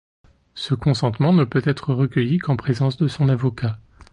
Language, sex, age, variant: French, male, 30-39, Français de métropole